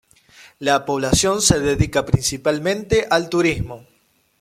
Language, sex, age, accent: Spanish, female, 19-29, Rioplatense: Argentina, Uruguay, este de Bolivia, Paraguay